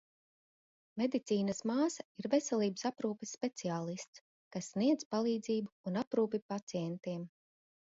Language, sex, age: Latvian, female, 40-49